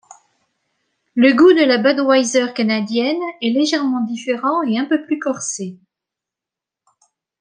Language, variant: French, Français de métropole